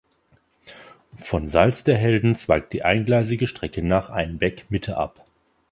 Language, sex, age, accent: German, male, 30-39, Deutschland Deutsch